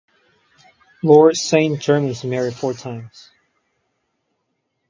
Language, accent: English, United States English